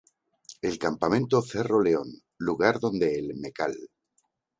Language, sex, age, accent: Spanish, male, 50-59, España: Centro-Sur peninsular (Madrid, Toledo, Castilla-La Mancha)